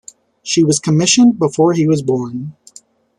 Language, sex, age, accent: English, male, 19-29, United States English